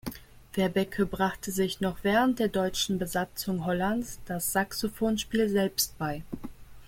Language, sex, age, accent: German, female, 19-29, Deutschland Deutsch